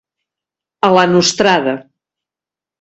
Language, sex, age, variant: Catalan, female, 50-59, Central